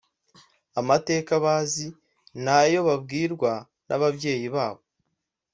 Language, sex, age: Kinyarwanda, male, 19-29